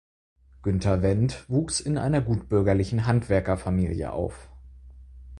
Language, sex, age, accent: German, male, 19-29, Deutschland Deutsch